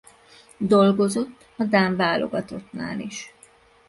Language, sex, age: Hungarian, female, 50-59